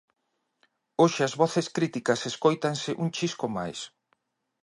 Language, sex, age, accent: Galician, male, 40-49, Normativo (estándar)